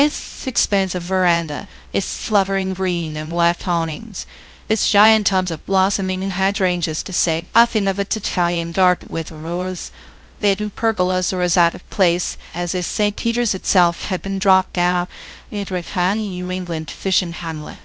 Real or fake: fake